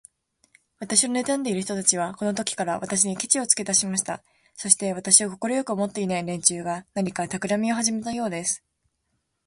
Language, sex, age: Japanese, female, under 19